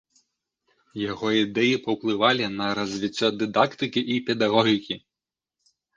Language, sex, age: Belarusian, male, 19-29